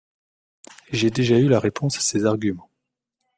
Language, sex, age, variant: French, male, 40-49, Français de métropole